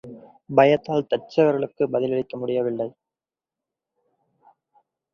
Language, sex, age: Tamil, male, 19-29